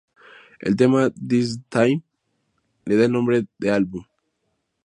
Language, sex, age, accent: Spanish, male, under 19, México